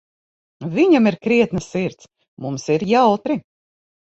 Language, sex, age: Latvian, female, 50-59